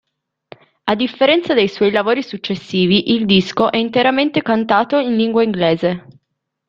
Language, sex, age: Italian, male, 30-39